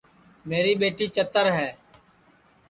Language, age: Sansi, 19-29